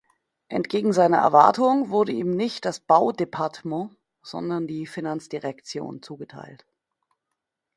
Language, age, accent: German, 40-49, Deutschland Deutsch